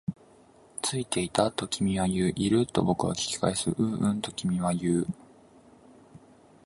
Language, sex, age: Japanese, male, 19-29